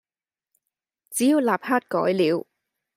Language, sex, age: Cantonese, female, 19-29